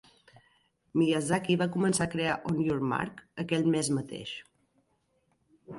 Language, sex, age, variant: Catalan, female, 40-49, Central